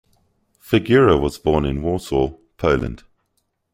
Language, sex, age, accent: English, male, 30-39, Southern African (South Africa, Zimbabwe, Namibia)